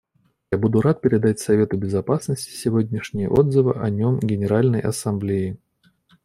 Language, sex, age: Russian, male, 30-39